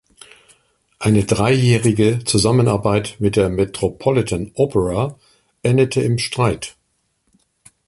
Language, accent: German, Deutschland Deutsch